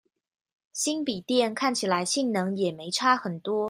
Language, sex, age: Chinese, female, 19-29